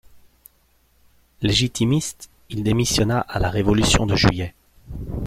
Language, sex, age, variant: French, male, 40-49, Français de métropole